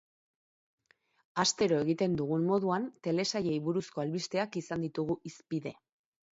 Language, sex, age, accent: Basque, female, 40-49, Mendebalekoa (Araba, Bizkaia, Gipuzkoako mendebaleko herri batzuk)